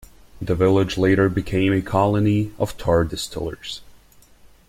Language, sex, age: English, male, 19-29